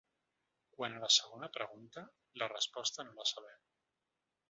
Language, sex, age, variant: Catalan, male, 40-49, Central